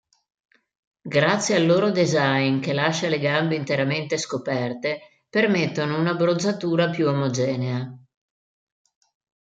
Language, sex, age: Italian, female, 60-69